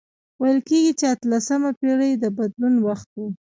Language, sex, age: Pashto, female, 19-29